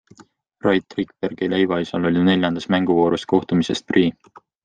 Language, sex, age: Estonian, male, 19-29